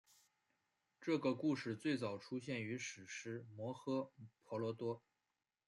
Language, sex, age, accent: Chinese, male, 19-29, 出生地：河南省